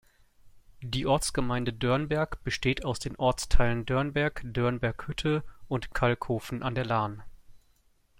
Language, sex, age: German, male, 30-39